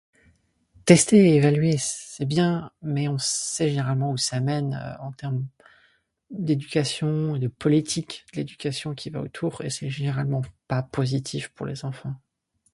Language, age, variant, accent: French, 19-29, Français de métropole, Français de l'est de la France